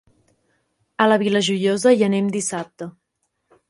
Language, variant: Catalan, Central